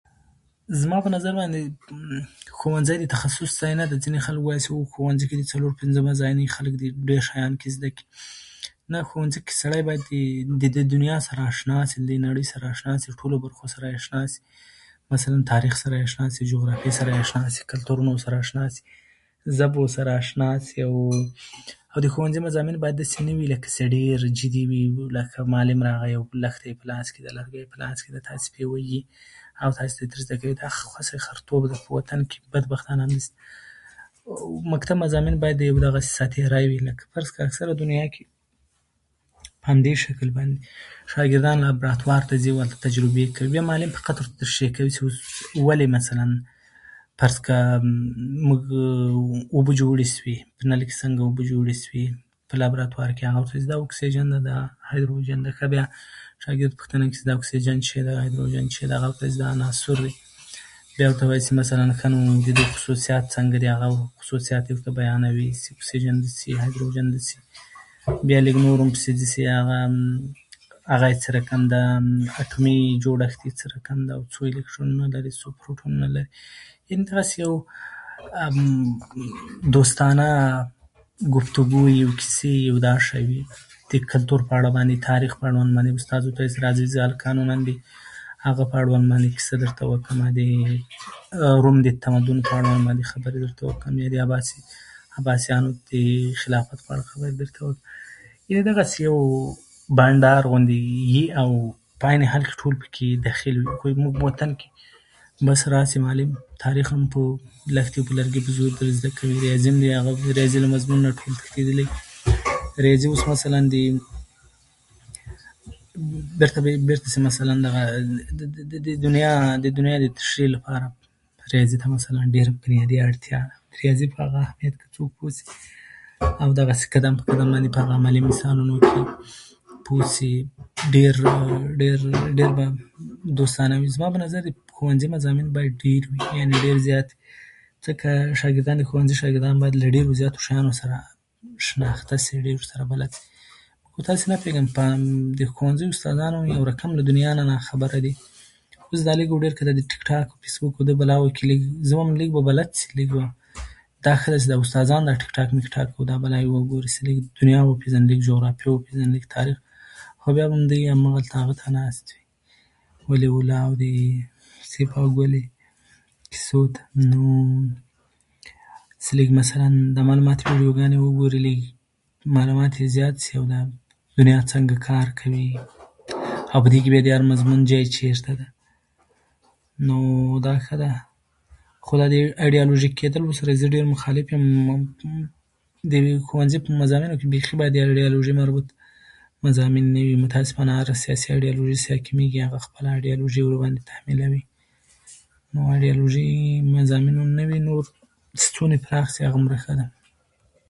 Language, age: Pashto, 30-39